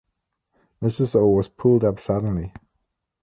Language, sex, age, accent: English, male, 30-39, United States English